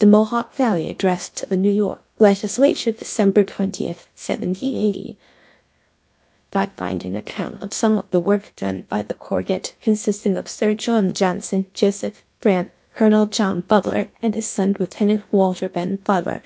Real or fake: fake